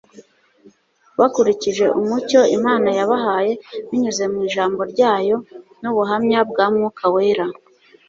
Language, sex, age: Kinyarwanda, female, 30-39